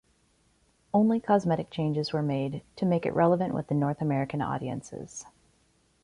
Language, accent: English, United States English